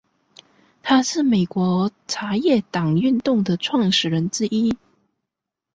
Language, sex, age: Chinese, female, 19-29